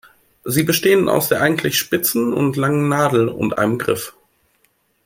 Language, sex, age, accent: German, male, 19-29, Deutschland Deutsch